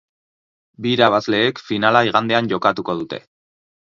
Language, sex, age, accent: Basque, male, 19-29, Erdialdekoa edo Nafarra (Gipuzkoa, Nafarroa)